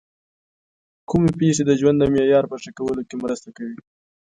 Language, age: Pashto, under 19